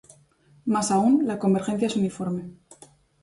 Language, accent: Spanish, España: Sur peninsular (Andalucia, Extremadura, Murcia)